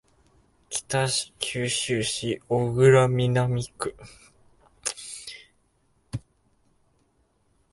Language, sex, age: Japanese, male, 19-29